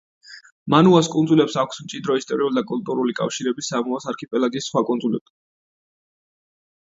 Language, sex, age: Georgian, male, 19-29